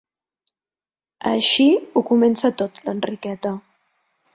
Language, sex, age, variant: Catalan, female, 40-49, Central